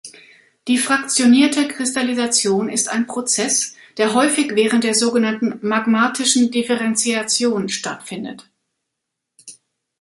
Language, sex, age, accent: German, female, 50-59, Deutschland Deutsch